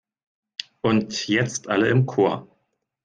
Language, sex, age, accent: German, male, 30-39, Deutschland Deutsch